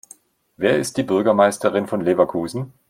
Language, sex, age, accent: German, male, 40-49, Deutschland Deutsch